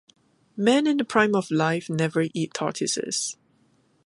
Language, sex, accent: English, female, Singaporean English